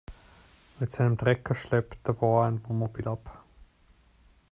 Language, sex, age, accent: German, male, 30-39, Österreichisches Deutsch